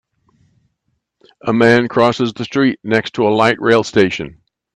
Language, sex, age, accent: English, male, 70-79, United States English